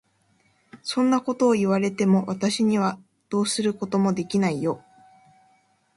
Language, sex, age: Japanese, female, 19-29